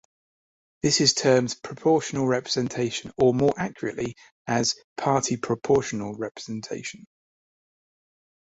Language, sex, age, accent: English, male, 40-49, England English